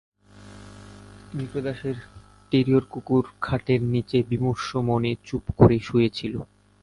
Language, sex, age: Bengali, male, 19-29